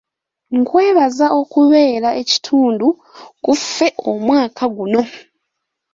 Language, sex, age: Ganda, female, 19-29